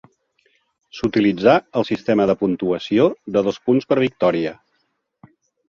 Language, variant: Catalan, Central